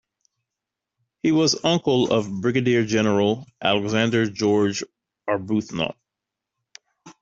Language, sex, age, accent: English, male, 30-39, United States English